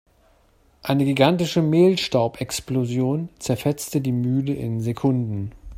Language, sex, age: German, male, 40-49